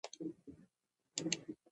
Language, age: Japanese, 19-29